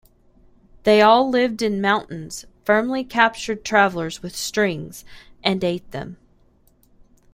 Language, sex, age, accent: English, female, 30-39, United States English